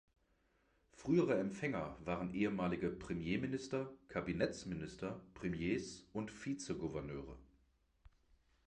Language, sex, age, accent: German, male, 30-39, Deutschland Deutsch